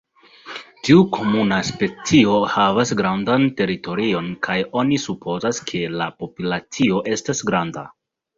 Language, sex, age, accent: Esperanto, male, 19-29, Internacia